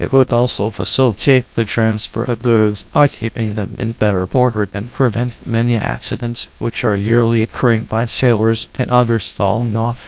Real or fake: fake